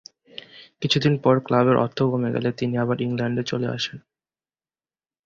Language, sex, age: Bengali, male, 19-29